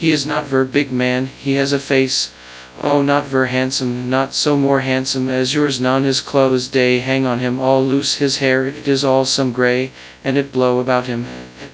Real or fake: fake